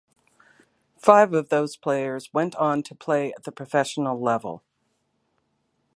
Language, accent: English, United States English